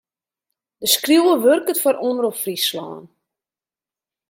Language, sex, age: Western Frisian, female, 40-49